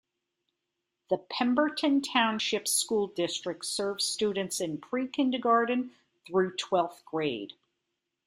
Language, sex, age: English, female, 50-59